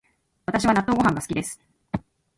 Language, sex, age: Japanese, female, 40-49